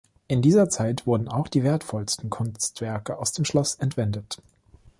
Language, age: German, 30-39